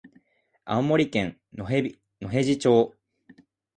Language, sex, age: Japanese, male, 19-29